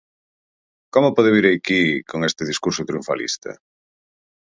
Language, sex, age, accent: Galician, male, 40-49, Central (gheada)